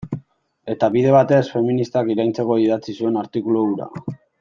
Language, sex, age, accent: Basque, male, 19-29, Mendebalekoa (Araba, Bizkaia, Gipuzkoako mendebaleko herri batzuk)